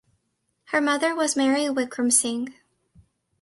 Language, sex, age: English, female, under 19